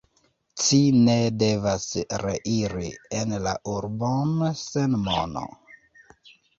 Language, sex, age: Esperanto, male, 40-49